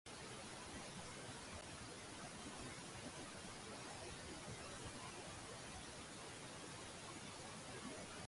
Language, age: Cantonese, 19-29